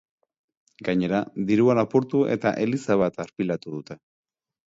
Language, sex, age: Basque, male, 30-39